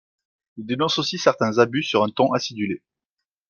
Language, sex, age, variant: French, male, 30-39, Français de métropole